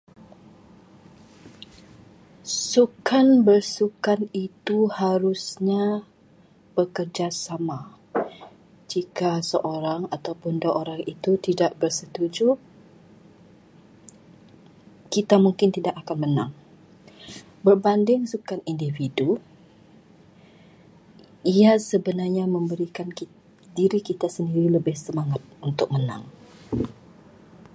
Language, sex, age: Malay, female, 40-49